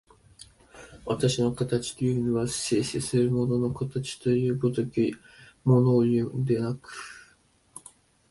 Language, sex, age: Japanese, male, 19-29